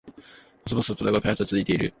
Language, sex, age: Japanese, male, 19-29